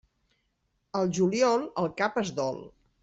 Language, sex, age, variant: Catalan, female, 50-59, Central